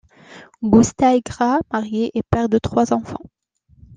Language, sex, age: French, female, 30-39